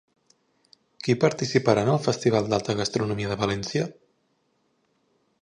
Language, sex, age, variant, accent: Catalan, male, 19-29, Central, central